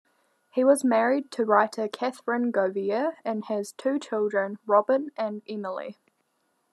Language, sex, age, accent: English, female, 19-29, New Zealand English